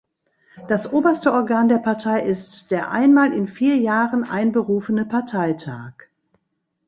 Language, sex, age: German, female, 60-69